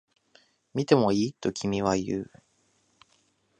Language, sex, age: Japanese, male, 19-29